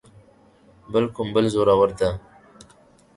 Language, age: Pashto, 19-29